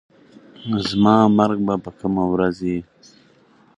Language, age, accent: Pashto, 30-39, کندهارۍ لهجه